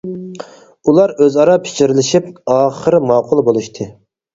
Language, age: Uyghur, 30-39